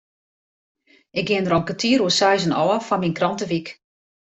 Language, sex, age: Western Frisian, female, 50-59